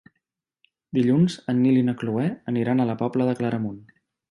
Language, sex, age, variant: Catalan, male, 30-39, Central